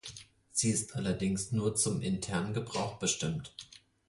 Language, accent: German, Deutschland Deutsch